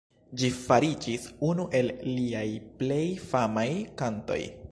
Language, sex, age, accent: Esperanto, male, 19-29, Internacia